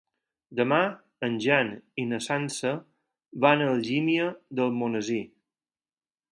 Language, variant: Catalan, Balear